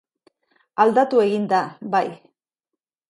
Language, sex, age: Basque, female, 50-59